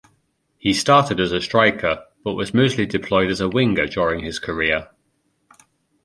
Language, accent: English, England English